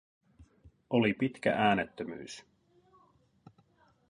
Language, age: Finnish, 40-49